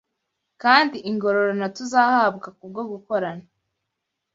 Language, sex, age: Kinyarwanda, female, 19-29